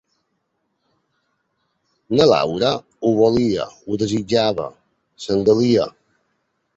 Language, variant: Catalan, Balear